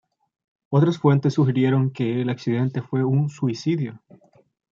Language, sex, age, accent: Spanish, male, 19-29, América central